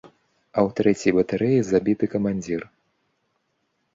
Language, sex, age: Belarusian, male, 19-29